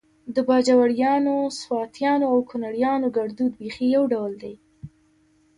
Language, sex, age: Pashto, female, under 19